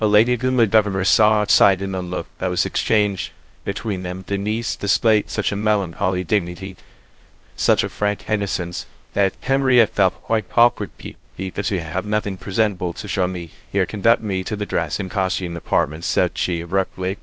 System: TTS, VITS